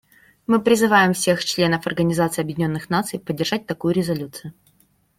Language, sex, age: Russian, female, 19-29